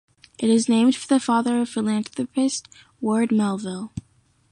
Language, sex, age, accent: English, female, 19-29, United States English